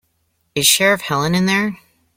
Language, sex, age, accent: English, male, 19-29, United States English